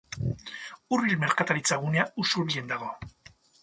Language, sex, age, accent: Basque, male, 60-69, Mendebalekoa (Araba, Bizkaia, Gipuzkoako mendebaleko herri batzuk)